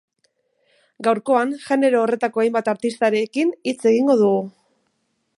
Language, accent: Basque, Mendebalekoa (Araba, Bizkaia, Gipuzkoako mendebaleko herri batzuk)